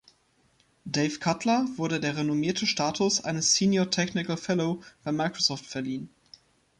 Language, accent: German, Deutschland Deutsch